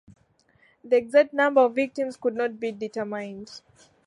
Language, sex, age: English, female, 19-29